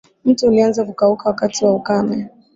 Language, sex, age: Swahili, female, 19-29